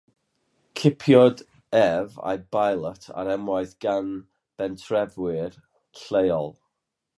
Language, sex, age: Welsh, male, 50-59